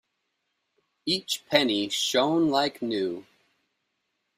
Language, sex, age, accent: English, male, 30-39, United States English